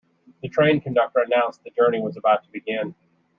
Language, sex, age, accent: English, male, 30-39, United States English